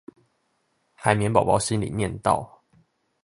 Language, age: Chinese, 19-29